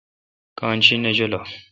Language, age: Kalkoti, 19-29